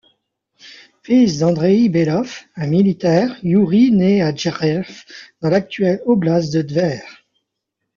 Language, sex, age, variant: French, male, 40-49, Français de métropole